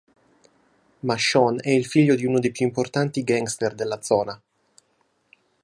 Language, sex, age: Italian, male, 19-29